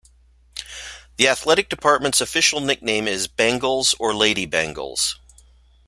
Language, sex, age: English, male, 50-59